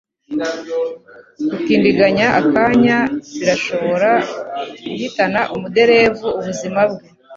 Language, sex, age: Kinyarwanda, female, 50-59